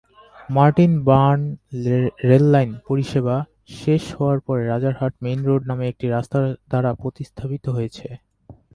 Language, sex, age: Bengali, male, 30-39